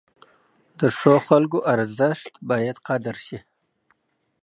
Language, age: Pashto, 40-49